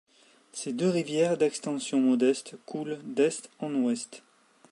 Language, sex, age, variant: French, male, 40-49, Français de métropole